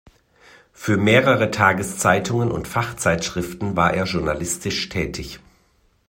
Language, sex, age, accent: German, male, 40-49, Deutschland Deutsch